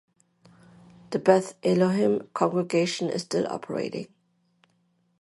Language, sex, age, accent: English, female, under 19, United States English